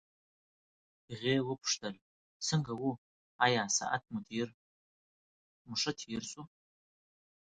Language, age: Pashto, 30-39